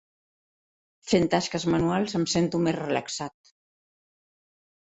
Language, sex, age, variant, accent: Catalan, female, 70-79, Central, central